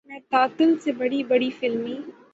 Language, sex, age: Urdu, female, 19-29